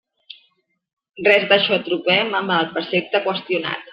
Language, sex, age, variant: Catalan, female, 40-49, Central